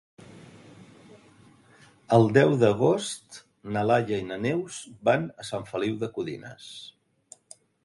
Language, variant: Catalan, Central